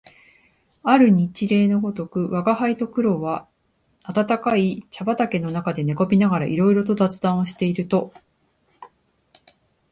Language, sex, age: Japanese, female, 40-49